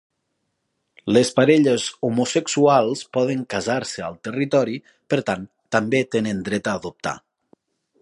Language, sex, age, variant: Catalan, male, 30-39, Nord-Occidental